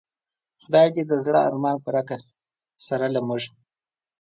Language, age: Pashto, 30-39